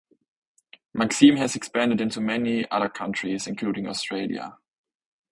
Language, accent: English, German